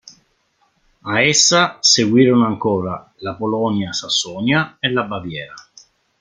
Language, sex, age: Italian, male, 50-59